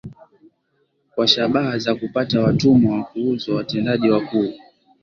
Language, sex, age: Swahili, male, 19-29